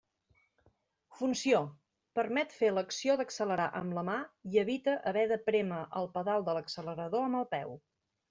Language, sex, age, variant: Catalan, female, 40-49, Central